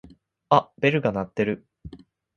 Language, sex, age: Japanese, male, under 19